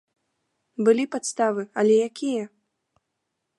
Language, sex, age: Belarusian, female, 19-29